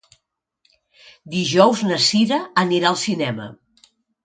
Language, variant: Catalan, Nord-Occidental